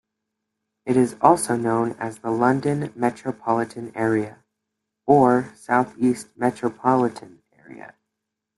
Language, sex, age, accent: English, male, under 19, United States English